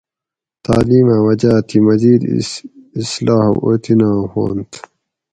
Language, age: Gawri, 19-29